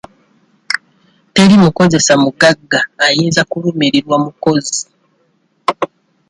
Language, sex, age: Ganda, male, 19-29